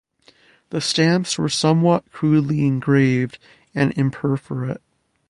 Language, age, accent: English, 19-29, United States English